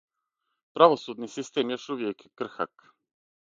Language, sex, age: Serbian, male, 30-39